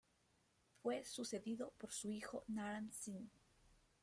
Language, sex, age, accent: Spanish, female, 19-29, Andino-Pacífico: Colombia, Perú, Ecuador, oeste de Bolivia y Venezuela andina